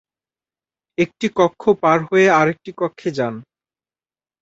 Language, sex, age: Bengali, male, 19-29